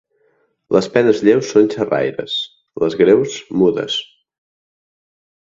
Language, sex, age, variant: Catalan, male, 30-39, Central